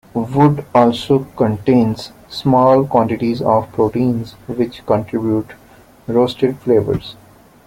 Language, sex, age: English, male, 30-39